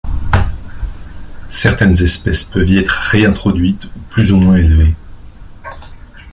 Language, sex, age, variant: French, male, 40-49, Français de métropole